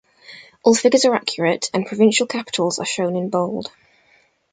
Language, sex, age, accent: English, female, 19-29, England English